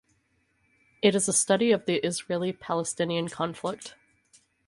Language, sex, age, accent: English, female, 30-39, United States English